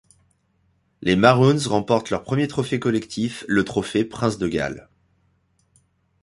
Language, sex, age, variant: French, male, 40-49, Français de métropole